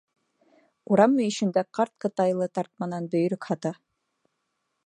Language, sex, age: Bashkir, female, 19-29